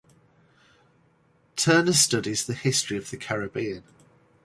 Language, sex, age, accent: English, male, 40-49, England English